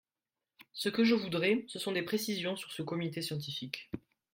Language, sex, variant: French, male, Français de métropole